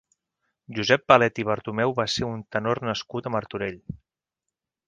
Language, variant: Catalan, Central